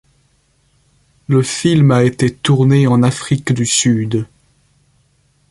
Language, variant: French, Français de métropole